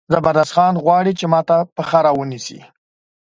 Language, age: Pashto, 40-49